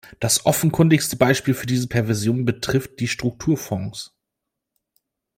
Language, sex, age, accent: German, male, 30-39, Deutschland Deutsch